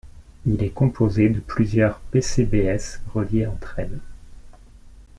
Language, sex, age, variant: French, male, 30-39, Français de métropole